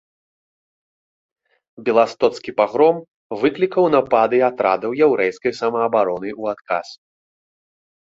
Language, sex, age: Belarusian, male, 19-29